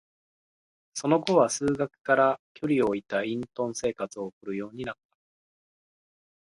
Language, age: Japanese, 30-39